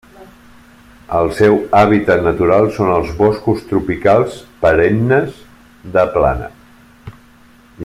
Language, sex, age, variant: Catalan, male, 40-49, Central